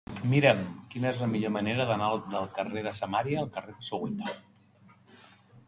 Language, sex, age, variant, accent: Catalan, male, 50-59, Central, central